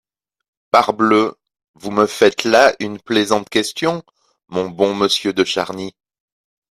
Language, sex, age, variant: French, male, 40-49, Français de métropole